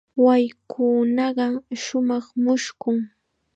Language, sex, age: Chiquián Ancash Quechua, female, 19-29